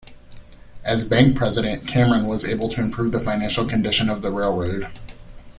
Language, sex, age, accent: English, male, 30-39, United States English